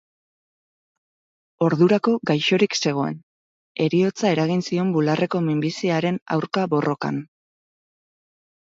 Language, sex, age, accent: Basque, female, 30-39, Mendebalekoa (Araba, Bizkaia, Gipuzkoako mendebaleko herri batzuk)